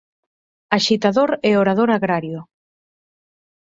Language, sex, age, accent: Galician, female, 19-29, Normativo (estándar)